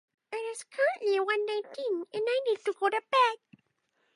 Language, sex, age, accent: English, female, under 19, United States English